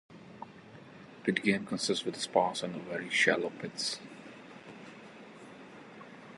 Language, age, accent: English, 19-29, India and South Asia (India, Pakistan, Sri Lanka)